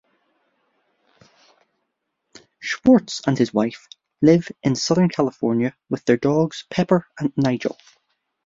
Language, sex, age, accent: English, male, 30-39, Irish English